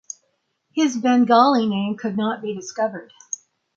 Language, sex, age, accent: English, female, 80-89, United States English